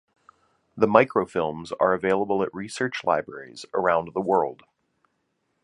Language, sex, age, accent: English, male, 30-39, United States English